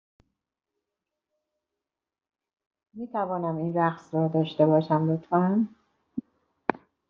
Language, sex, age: Persian, female, 50-59